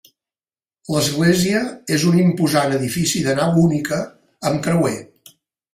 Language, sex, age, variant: Catalan, male, 60-69, Central